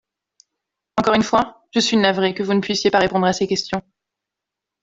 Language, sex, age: French, female, 19-29